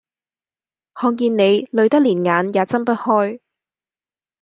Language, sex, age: Cantonese, female, 19-29